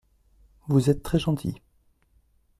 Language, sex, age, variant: French, male, 30-39, Français de métropole